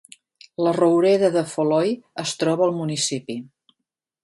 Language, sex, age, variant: Catalan, female, 50-59, Central